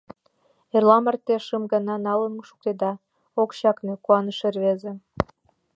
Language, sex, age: Mari, female, under 19